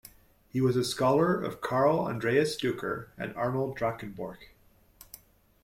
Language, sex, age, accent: English, male, 30-39, United States English